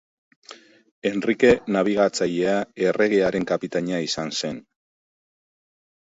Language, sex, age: Basque, male, 50-59